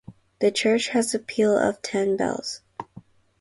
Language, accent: English, United States English; Filipino